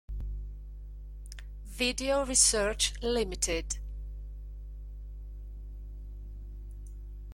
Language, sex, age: Italian, female, 50-59